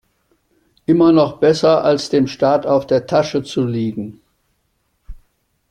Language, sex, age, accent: German, male, 70-79, Deutschland Deutsch